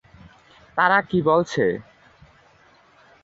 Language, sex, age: Bengali, male, 19-29